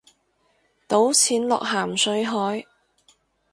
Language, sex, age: Cantonese, female, 19-29